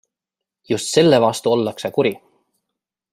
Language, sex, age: Estonian, male, 30-39